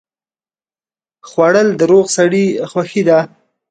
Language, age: Pashto, 19-29